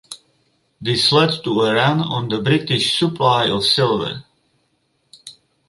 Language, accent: English, United States English; England English